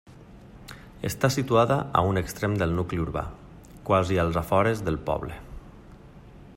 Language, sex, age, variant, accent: Catalan, male, 30-39, Valencià meridional, valencià